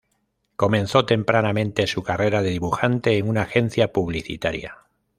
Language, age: Spanish, 30-39